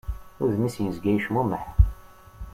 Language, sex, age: Kabyle, male, 19-29